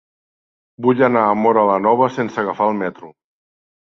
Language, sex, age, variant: Catalan, male, 60-69, Central